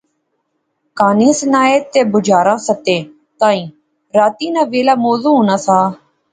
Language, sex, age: Pahari-Potwari, female, 19-29